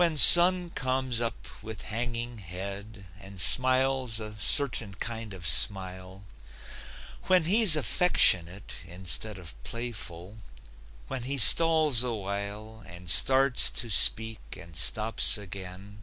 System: none